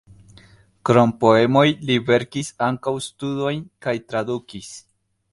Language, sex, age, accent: Esperanto, male, 19-29, Internacia